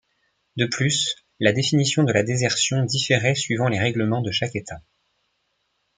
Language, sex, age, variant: French, male, 19-29, Français de métropole